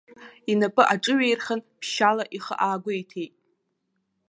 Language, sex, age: Abkhazian, female, 19-29